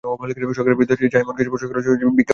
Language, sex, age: Bengali, male, 19-29